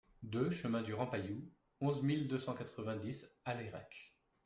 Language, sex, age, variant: French, male, 30-39, Français de métropole